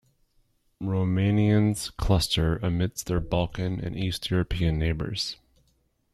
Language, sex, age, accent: English, male, 40-49, United States English